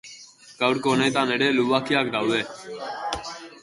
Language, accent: Basque, Erdialdekoa edo Nafarra (Gipuzkoa, Nafarroa)